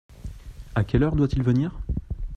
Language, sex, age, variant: French, male, 19-29, Français de métropole